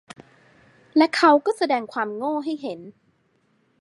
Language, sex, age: Thai, female, 19-29